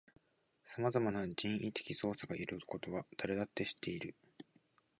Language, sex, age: Japanese, male, 19-29